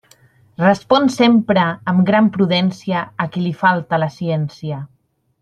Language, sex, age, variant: Catalan, male, 30-39, Central